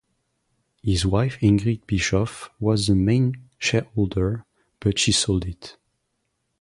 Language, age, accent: English, 30-39, French